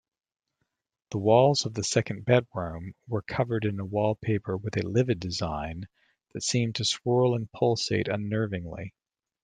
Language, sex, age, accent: English, male, 40-49, United States English